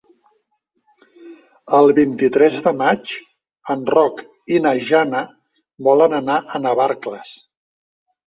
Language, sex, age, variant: Catalan, male, 40-49, Nord-Occidental